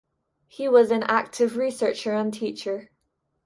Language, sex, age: English, female, under 19